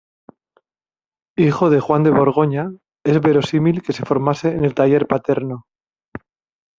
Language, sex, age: Spanish, male, 50-59